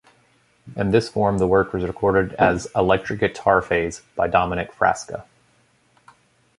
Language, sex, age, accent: English, male, 30-39, United States English